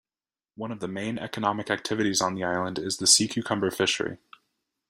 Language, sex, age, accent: English, male, 19-29, United States English